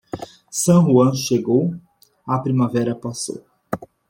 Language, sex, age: Portuguese, male, 19-29